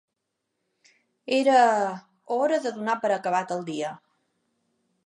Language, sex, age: Catalan, female, 40-49